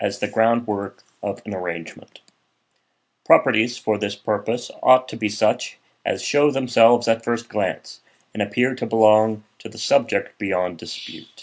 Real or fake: real